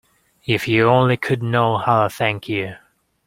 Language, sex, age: English, male, 19-29